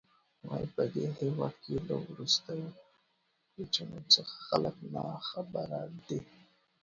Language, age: Pashto, 19-29